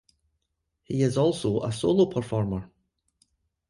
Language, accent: English, Scottish English